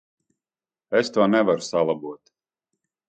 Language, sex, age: Latvian, male, 40-49